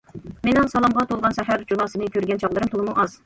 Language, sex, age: Uyghur, female, 30-39